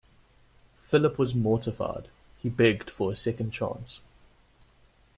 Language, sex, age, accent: English, male, under 19, Southern African (South Africa, Zimbabwe, Namibia)